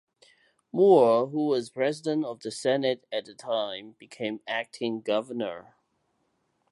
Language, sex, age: English, male, 40-49